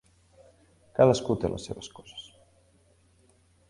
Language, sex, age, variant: Catalan, male, 19-29, Septentrional